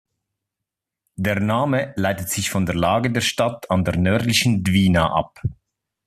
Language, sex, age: German, male, 30-39